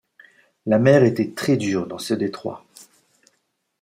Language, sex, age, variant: French, male, 30-39, Français de métropole